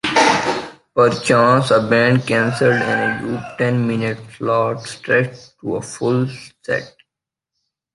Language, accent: English, India and South Asia (India, Pakistan, Sri Lanka)